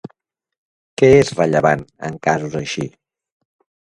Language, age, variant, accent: Catalan, 40-49, Central, central